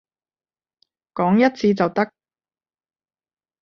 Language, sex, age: Cantonese, female, 30-39